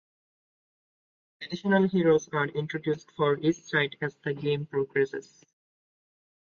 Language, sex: English, male